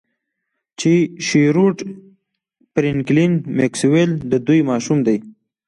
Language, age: Pashto, 19-29